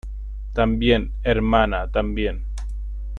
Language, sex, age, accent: Spanish, male, 30-39, Chileno: Chile, Cuyo